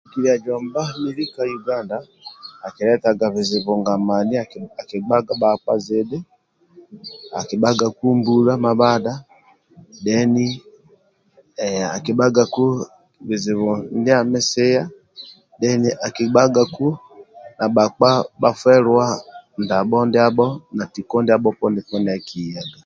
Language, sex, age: Amba (Uganda), male, 50-59